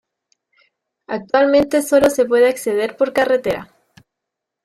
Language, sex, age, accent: Spanish, male, 19-29, México